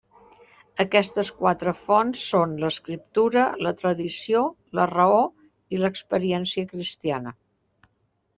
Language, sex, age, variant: Catalan, female, 60-69, Central